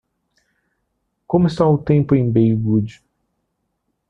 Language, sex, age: Portuguese, male, 19-29